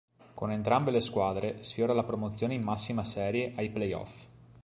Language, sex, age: Italian, male, 19-29